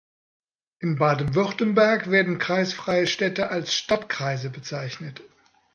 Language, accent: German, Deutschland Deutsch